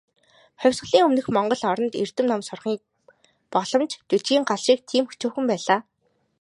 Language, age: Mongolian, 19-29